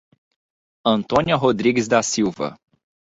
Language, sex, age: Portuguese, male, 19-29